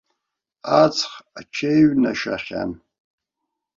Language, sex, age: Abkhazian, male, 60-69